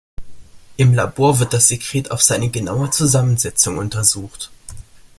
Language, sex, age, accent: German, male, under 19, Deutschland Deutsch